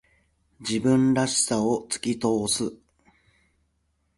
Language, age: Japanese, 30-39